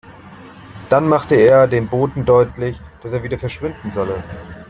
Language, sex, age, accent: German, male, 30-39, Deutschland Deutsch